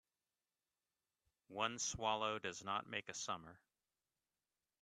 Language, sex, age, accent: English, male, 40-49, United States English